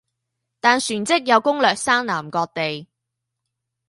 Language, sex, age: Chinese, female, 19-29